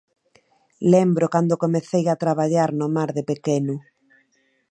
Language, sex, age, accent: Galician, female, 30-39, Normativo (estándar)